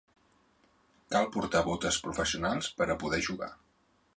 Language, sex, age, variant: Catalan, male, 40-49, Central